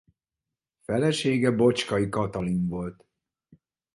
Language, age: Hungarian, 40-49